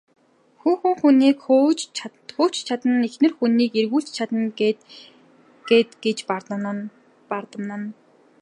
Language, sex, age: Mongolian, female, 19-29